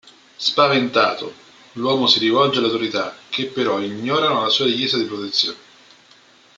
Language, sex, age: Italian, male, 40-49